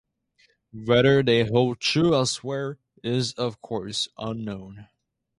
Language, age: English, under 19